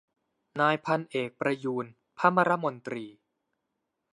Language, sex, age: Thai, male, 19-29